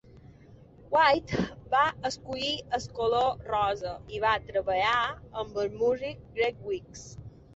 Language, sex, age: Catalan, female, 30-39